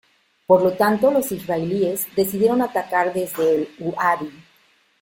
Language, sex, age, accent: Spanish, female, 50-59, México